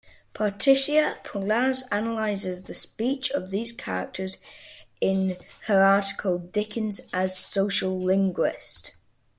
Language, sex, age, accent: English, male, under 19, Welsh English